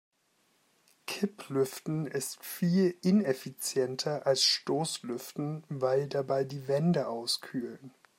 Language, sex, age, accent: German, male, 19-29, Deutschland Deutsch